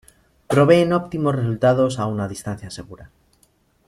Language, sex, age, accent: Spanish, male, 30-39, España: Norte peninsular (Asturias, Castilla y León, Cantabria, País Vasco, Navarra, Aragón, La Rioja, Guadalajara, Cuenca)